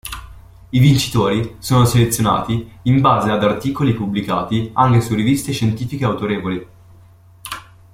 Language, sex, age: Italian, male, 19-29